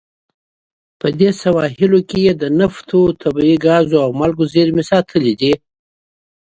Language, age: Pashto, 40-49